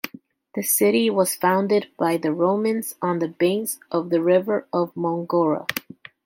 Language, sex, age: English, female, 19-29